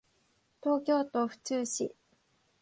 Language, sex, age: Japanese, female, 19-29